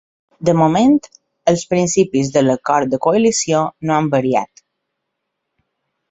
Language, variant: Catalan, Balear